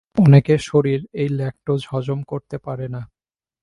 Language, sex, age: Bengali, male, 19-29